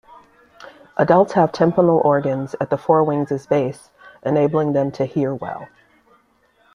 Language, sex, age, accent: English, female, 40-49, United States English